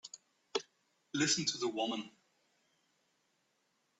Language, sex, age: English, male, 30-39